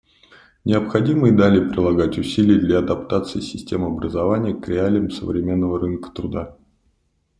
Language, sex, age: Russian, male, 30-39